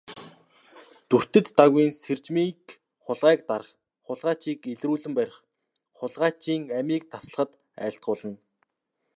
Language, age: Mongolian, 19-29